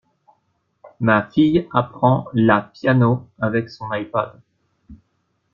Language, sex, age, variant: French, male, 19-29, Français de métropole